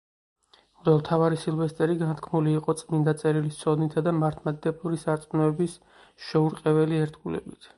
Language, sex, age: Georgian, male, 30-39